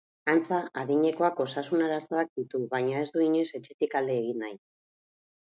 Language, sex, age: Basque, female, 40-49